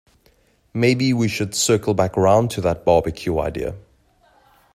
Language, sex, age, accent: English, male, 30-39, Southern African (South Africa, Zimbabwe, Namibia)